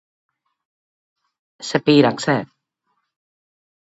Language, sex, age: Greek, female, 40-49